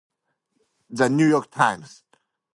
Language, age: English, 19-29